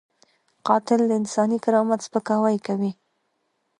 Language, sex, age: Pashto, female, 19-29